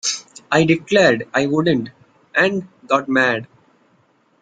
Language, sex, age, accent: English, male, 19-29, India and South Asia (India, Pakistan, Sri Lanka)